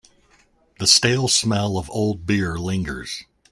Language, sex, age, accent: English, male, 40-49, United States English